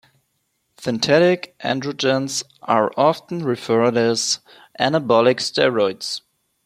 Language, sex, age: English, male, 19-29